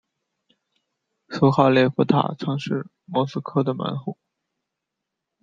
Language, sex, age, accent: Chinese, male, 19-29, 出生地：河北省